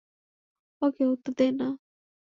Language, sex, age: Bengali, female, 19-29